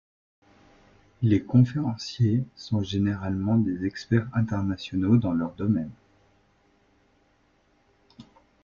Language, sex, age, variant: French, male, 19-29, Français de métropole